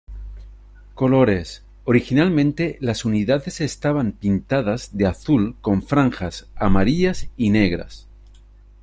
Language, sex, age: Spanish, male, 40-49